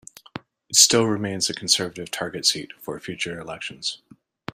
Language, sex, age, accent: English, male, 40-49, Canadian English